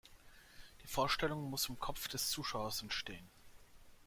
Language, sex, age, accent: German, male, 19-29, Deutschland Deutsch